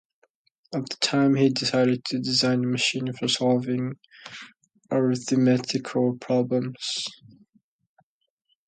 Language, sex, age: English, male, under 19